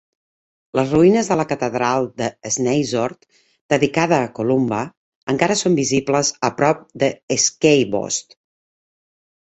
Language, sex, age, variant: Catalan, female, 50-59, Central